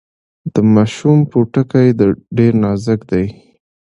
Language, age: Pashto, 19-29